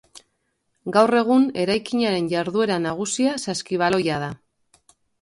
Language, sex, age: Basque, female, 30-39